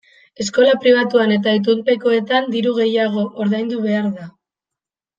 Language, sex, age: Basque, female, 19-29